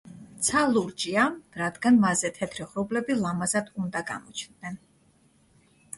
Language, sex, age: Georgian, female, 40-49